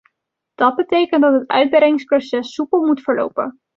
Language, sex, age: Dutch, female, 19-29